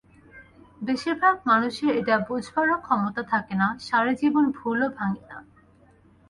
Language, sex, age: Bengali, female, 19-29